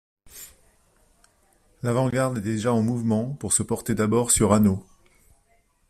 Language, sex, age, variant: French, male, 50-59, Français de métropole